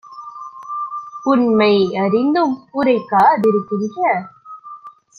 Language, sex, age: Tamil, female, 19-29